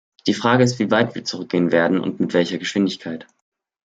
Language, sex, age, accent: German, male, 19-29, Deutschland Deutsch